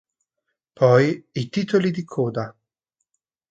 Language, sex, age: Italian, male, 40-49